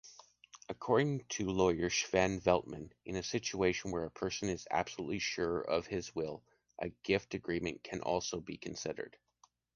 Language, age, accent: English, 30-39, Canadian English